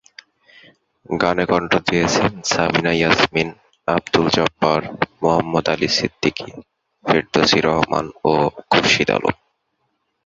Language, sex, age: Bengali, male, 19-29